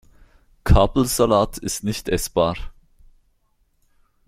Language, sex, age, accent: German, male, 19-29, Schweizerdeutsch